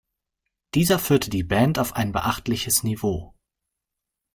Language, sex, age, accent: German, male, 19-29, Deutschland Deutsch